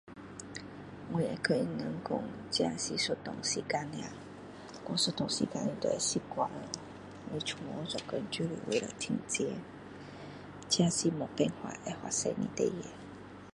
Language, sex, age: Min Dong Chinese, female, 40-49